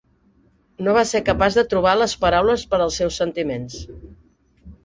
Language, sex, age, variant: Catalan, female, 60-69, Central